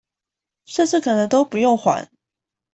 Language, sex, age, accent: Chinese, female, 19-29, 出生地：臺北市